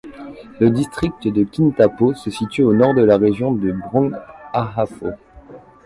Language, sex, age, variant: French, male, 30-39, Français de métropole